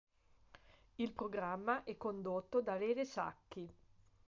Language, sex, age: Italian, female, 50-59